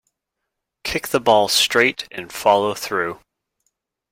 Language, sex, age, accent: English, male, 19-29, United States English